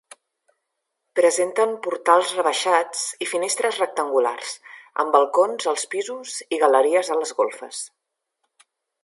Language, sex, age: Catalan, female, 40-49